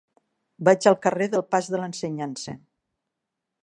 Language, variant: Catalan, Nord-Occidental